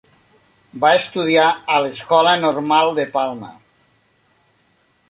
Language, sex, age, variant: Catalan, male, 40-49, Nord-Occidental